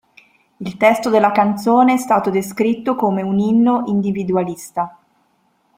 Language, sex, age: Italian, female, 40-49